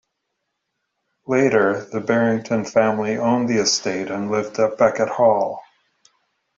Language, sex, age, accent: English, male, 50-59, Canadian English